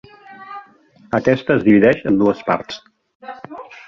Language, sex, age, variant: Catalan, male, 50-59, Central